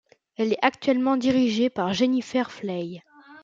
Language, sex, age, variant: French, male, under 19, Français de métropole